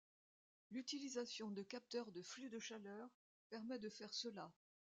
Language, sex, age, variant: French, female, 70-79, Français de métropole